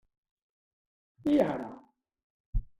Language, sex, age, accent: Catalan, male, 50-59, valencià